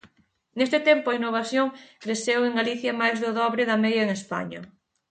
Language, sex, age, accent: Galician, female, 19-29, Atlántico (seseo e gheada)